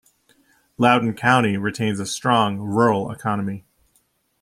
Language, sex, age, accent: English, male, 30-39, United States English